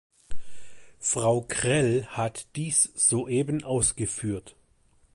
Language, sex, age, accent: German, male, 30-39, Deutschland Deutsch